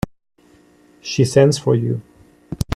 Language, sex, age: English, male, 30-39